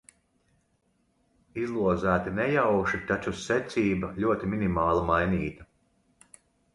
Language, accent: Latvian, Vidzemes